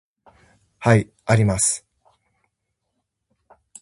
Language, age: English, 50-59